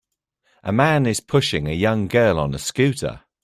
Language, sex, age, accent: English, male, 40-49, England English